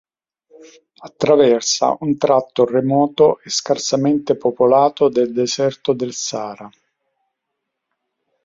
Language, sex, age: Italian, male, 60-69